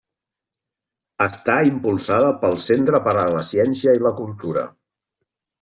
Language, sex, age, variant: Catalan, male, 50-59, Central